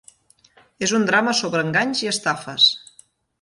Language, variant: Catalan, Central